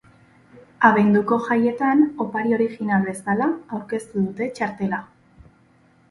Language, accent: Basque, Erdialdekoa edo Nafarra (Gipuzkoa, Nafarroa)